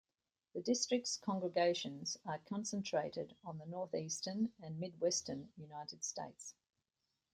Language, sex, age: English, female, 60-69